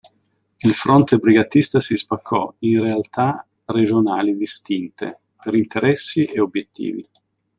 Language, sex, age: Italian, male, 40-49